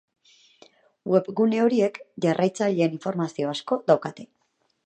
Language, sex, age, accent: Basque, female, 40-49, Erdialdekoa edo Nafarra (Gipuzkoa, Nafarroa)